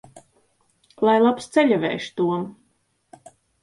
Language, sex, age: Latvian, female, 40-49